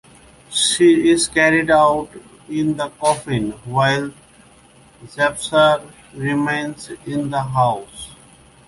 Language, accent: English, United States English